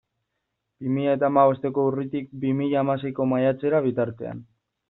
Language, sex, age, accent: Basque, male, 19-29, Mendebalekoa (Araba, Bizkaia, Gipuzkoako mendebaleko herri batzuk)